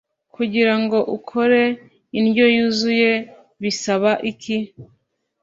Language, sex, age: Kinyarwanda, female, 19-29